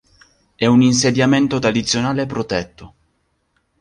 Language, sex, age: Italian, male, 19-29